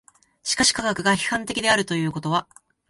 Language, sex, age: Japanese, male, 19-29